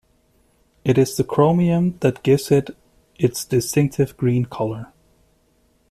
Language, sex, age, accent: English, male, 30-39, United States English